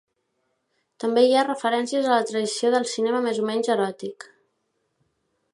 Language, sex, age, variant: Catalan, female, 19-29, Central